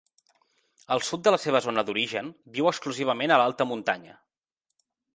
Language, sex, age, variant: Catalan, male, 30-39, Central